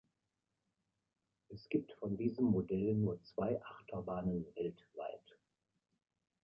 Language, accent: German, Deutschland Deutsch